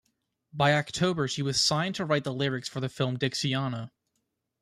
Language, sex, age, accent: English, male, under 19, United States English